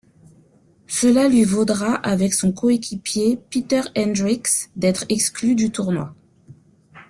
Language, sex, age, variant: French, female, 30-39, Français de métropole